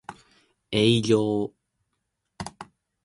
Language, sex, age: Japanese, male, 19-29